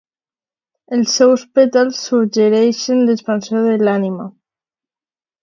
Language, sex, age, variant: Catalan, female, under 19, Alacantí